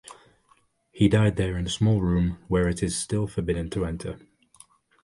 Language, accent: English, England English